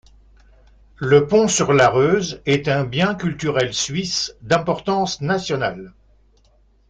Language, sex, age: French, male, 60-69